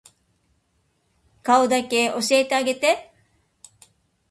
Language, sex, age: Japanese, female, 50-59